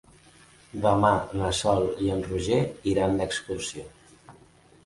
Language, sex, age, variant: Catalan, male, 30-39, Central